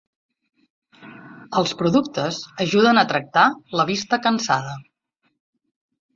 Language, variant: Catalan, Central